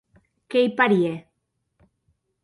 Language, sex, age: Occitan, female, 40-49